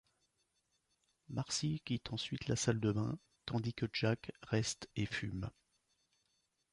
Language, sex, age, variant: French, male, 50-59, Français de métropole